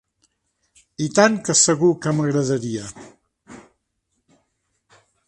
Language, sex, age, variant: Catalan, male, 70-79, Central